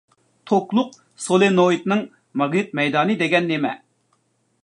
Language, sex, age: Uyghur, male, 30-39